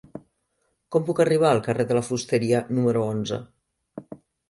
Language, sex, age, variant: Catalan, female, 50-59, Central